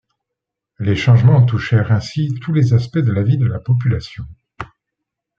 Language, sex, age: French, male, 40-49